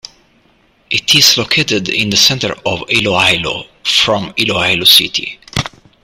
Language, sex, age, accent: English, male, 30-39, United States English